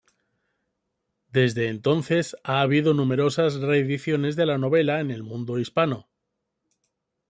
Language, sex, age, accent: Spanish, male, 40-49, España: Norte peninsular (Asturias, Castilla y León, Cantabria, País Vasco, Navarra, Aragón, La Rioja, Guadalajara, Cuenca)